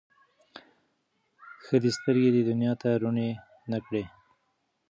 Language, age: Pashto, 19-29